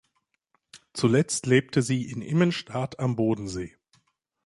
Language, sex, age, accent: German, male, 19-29, Deutschland Deutsch